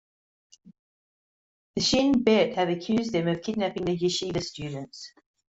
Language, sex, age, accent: English, female, 50-59, Australian English